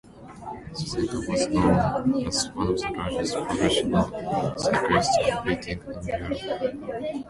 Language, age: English, 19-29